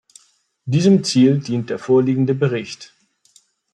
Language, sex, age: German, male, 50-59